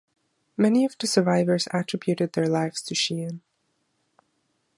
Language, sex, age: English, female, 19-29